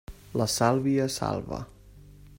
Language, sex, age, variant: Catalan, male, 19-29, Central